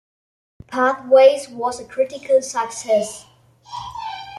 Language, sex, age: English, male, under 19